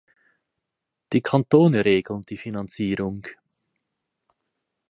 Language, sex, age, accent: German, male, 30-39, Schweizerdeutsch